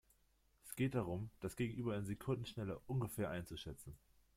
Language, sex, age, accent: German, male, 19-29, Deutschland Deutsch